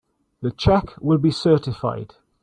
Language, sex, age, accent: English, male, 60-69, Welsh English